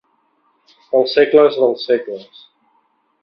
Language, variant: Catalan, Central